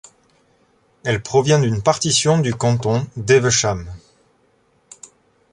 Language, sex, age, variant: French, male, 30-39, Français de métropole